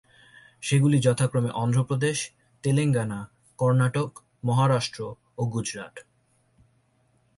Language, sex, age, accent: Bengali, male, 19-29, Native